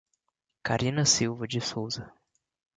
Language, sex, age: Portuguese, male, 19-29